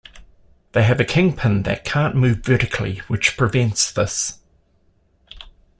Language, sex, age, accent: English, male, 50-59, New Zealand English